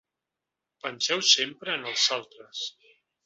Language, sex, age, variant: Catalan, male, 40-49, Central